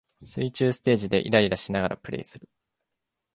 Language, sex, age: Japanese, male, 19-29